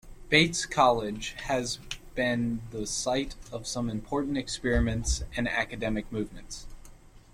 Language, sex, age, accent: English, male, 19-29, United States English